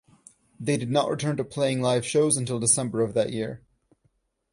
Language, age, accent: English, 19-29, United States English